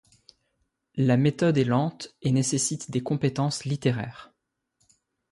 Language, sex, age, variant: French, male, 19-29, Français de métropole